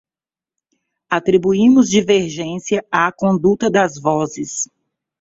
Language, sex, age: Portuguese, female, 40-49